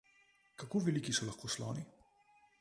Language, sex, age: Slovenian, male, 30-39